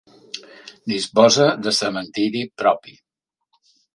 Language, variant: Catalan, Central